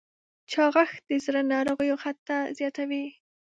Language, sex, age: Pashto, female, 19-29